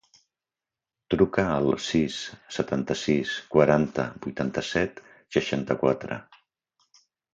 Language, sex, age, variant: Catalan, male, 50-59, Central